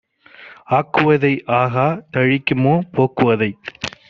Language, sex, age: Tamil, male, 30-39